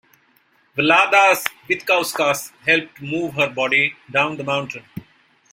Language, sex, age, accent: English, male, 50-59, India and South Asia (India, Pakistan, Sri Lanka)